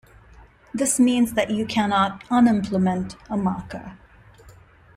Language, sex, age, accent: English, female, 30-39, India and South Asia (India, Pakistan, Sri Lanka)